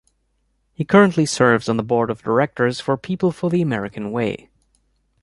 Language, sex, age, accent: English, male, 30-39, United States English